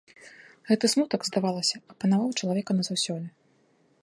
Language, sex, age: Belarusian, female, 30-39